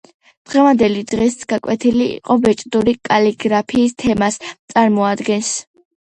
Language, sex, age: Georgian, female, under 19